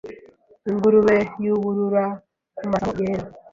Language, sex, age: Kinyarwanda, female, 19-29